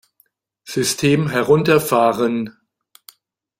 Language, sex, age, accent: German, male, 60-69, Deutschland Deutsch